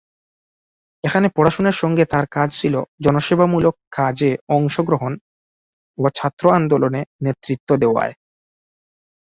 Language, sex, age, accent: Bengali, male, 19-29, fluent